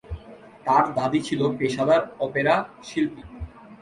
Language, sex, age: Bengali, male, 19-29